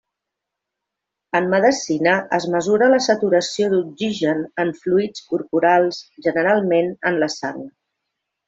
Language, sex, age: Catalan, female, 50-59